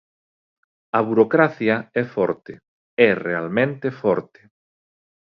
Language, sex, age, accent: Galician, male, 30-39, Normativo (estándar)